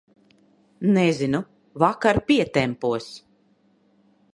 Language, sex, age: Latvian, female, 40-49